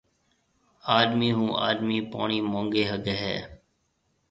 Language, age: Marwari (Pakistan), 30-39